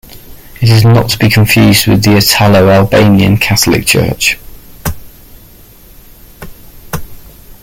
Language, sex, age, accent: English, male, 40-49, England English